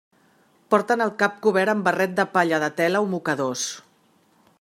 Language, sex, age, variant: Catalan, female, 40-49, Central